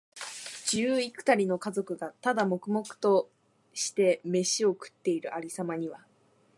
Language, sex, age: Japanese, female, 19-29